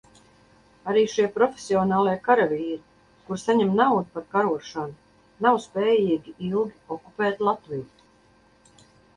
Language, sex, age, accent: Latvian, female, 50-59, Kurzeme